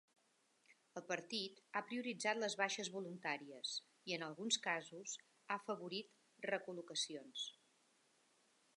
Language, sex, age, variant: Catalan, female, 50-59, Central